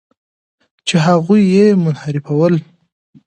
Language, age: Pashto, 30-39